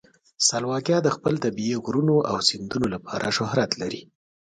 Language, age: Pashto, 30-39